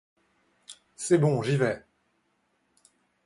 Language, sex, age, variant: French, male, 19-29, Français de métropole